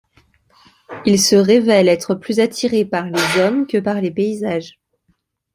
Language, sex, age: French, male, 19-29